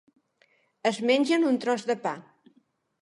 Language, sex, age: Catalan, female, 70-79